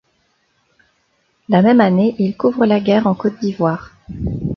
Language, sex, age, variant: French, female, 30-39, Français de métropole